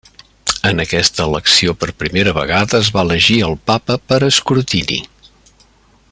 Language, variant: Catalan, Central